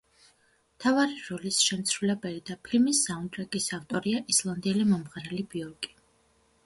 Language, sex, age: Georgian, female, 30-39